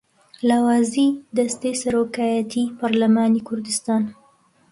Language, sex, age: Central Kurdish, female, 19-29